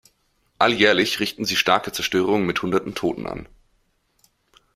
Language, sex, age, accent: German, male, 19-29, Deutschland Deutsch